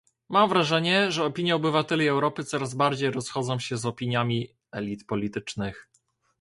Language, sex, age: Polish, male, 19-29